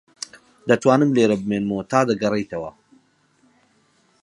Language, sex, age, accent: Central Kurdish, male, 30-39, سۆرانی